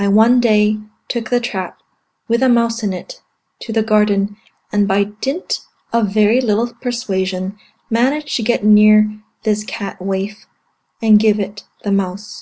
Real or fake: real